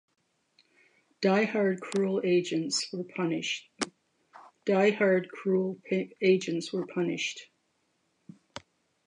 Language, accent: English, Canadian English